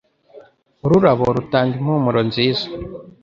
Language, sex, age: Kinyarwanda, male, under 19